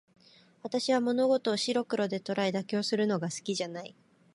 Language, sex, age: Japanese, female, 19-29